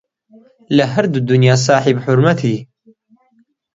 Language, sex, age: Central Kurdish, male, 19-29